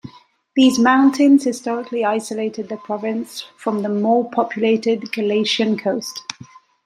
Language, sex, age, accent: English, female, 30-39, England English